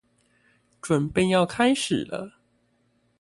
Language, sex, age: Chinese, male, 19-29